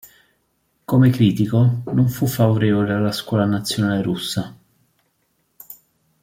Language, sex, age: Italian, male, 40-49